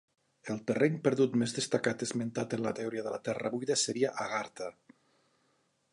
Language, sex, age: Catalan, male, 40-49